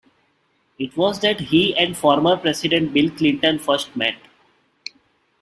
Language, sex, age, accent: English, male, 19-29, India and South Asia (India, Pakistan, Sri Lanka)